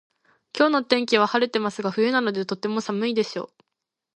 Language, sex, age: Japanese, female, 19-29